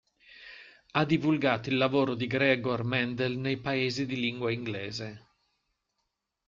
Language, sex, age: Italian, male, 50-59